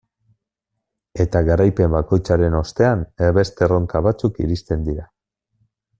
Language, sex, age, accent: Basque, male, 40-49, Mendebalekoa (Araba, Bizkaia, Gipuzkoako mendebaleko herri batzuk)